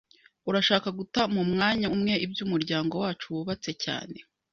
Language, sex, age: Kinyarwanda, female, 19-29